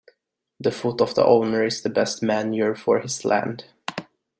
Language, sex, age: English, male, 19-29